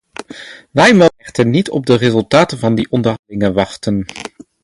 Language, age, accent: Dutch, 19-29, Nederlands Nederlands